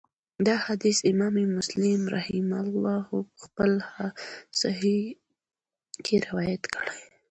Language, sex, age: Pashto, female, 19-29